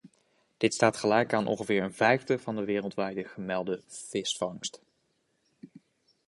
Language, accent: Dutch, Nederlands Nederlands